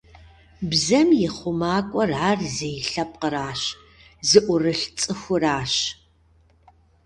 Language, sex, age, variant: Kabardian, female, 50-59, Адыгэбзэ (Къэбэрдей, Кирил, псоми зэдай)